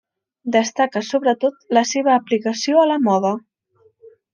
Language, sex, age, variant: Catalan, female, under 19, Central